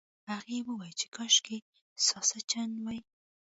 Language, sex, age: Pashto, female, 19-29